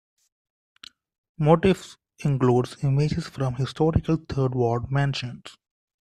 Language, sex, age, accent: English, female, 19-29, India and South Asia (India, Pakistan, Sri Lanka)